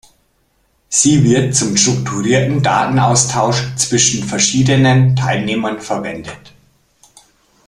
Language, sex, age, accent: German, male, 30-39, Deutschland Deutsch